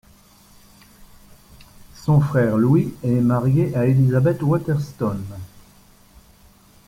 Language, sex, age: French, male, 60-69